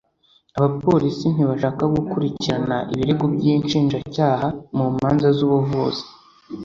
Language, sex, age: Kinyarwanda, female, under 19